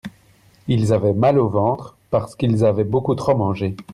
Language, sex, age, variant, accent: French, male, 30-39, Français d'Europe, Français de Belgique